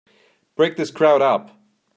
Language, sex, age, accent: English, male, 30-39, England English